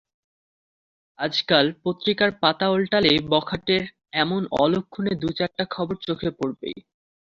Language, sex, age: Bengali, male, under 19